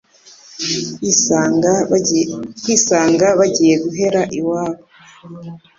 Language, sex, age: Kinyarwanda, female, 50-59